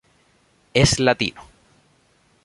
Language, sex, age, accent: Spanish, male, 19-29, España: Islas Canarias